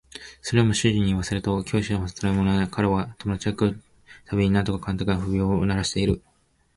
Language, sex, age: Japanese, male, 19-29